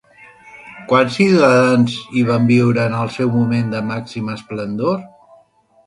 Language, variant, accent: Catalan, Central, central